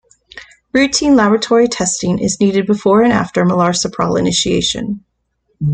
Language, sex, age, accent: English, female, 40-49, United States English